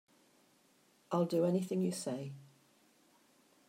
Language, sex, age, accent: English, female, 60-69, England English